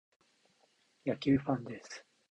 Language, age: Japanese, 19-29